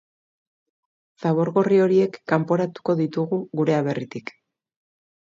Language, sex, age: Basque, female, 30-39